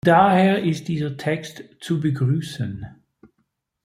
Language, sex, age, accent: German, male, 50-59, Schweizerdeutsch